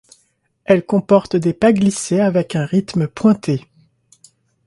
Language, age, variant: French, 19-29, Français de métropole